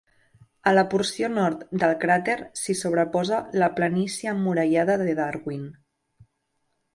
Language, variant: Catalan, Central